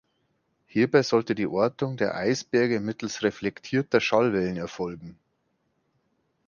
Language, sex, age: German, male, 40-49